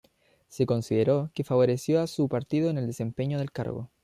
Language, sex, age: Spanish, male, under 19